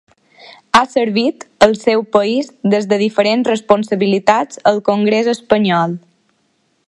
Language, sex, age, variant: Catalan, female, under 19, Balear